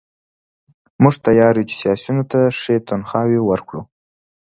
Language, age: Pashto, 19-29